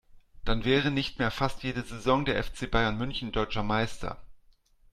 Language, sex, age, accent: German, male, 40-49, Deutschland Deutsch